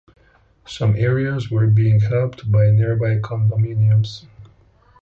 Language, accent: English, United States English